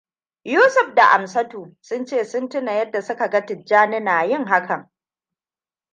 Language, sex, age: Hausa, female, 30-39